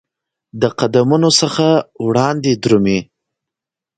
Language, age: Pashto, 19-29